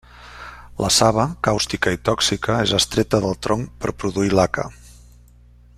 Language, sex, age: Catalan, male, 60-69